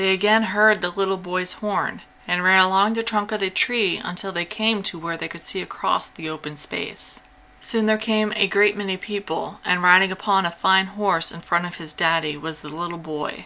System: none